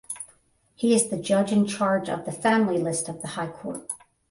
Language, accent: English, United States English